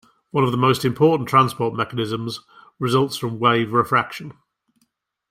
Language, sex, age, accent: English, male, 50-59, England English